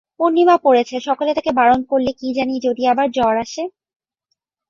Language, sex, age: Bengali, female, 19-29